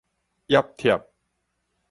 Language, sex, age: Min Nan Chinese, male, 30-39